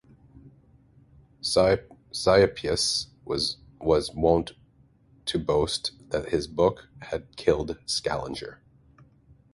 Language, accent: English, Canadian English